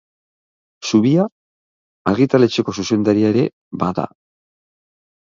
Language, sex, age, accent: Basque, male, 60-69, Mendebalekoa (Araba, Bizkaia, Gipuzkoako mendebaleko herri batzuk)